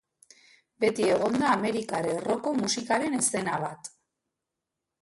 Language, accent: Basque, Mendebalekoa (Araba, Bizkaia, Gipuzkoako mendebaleko herri batzuk)